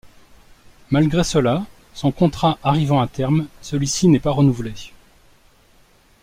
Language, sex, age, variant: French, male, 40-49, Français de métropole